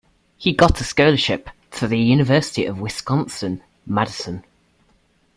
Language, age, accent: English, under 19, England English